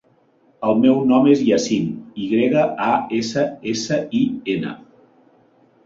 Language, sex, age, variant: Catalan, male, 40-49, Central